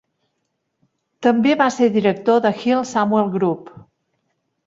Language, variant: Catalan, Central